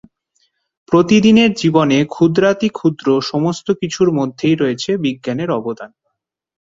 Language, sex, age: Bengali, male, 19-29